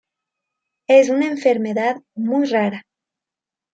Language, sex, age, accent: Spanish, female, 30-39, Andino-Pacífico: Colombia, Perú, Ecuador, oeste de Bolivia y Venezuela andina